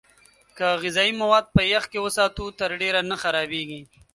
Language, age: Pashto, 19-29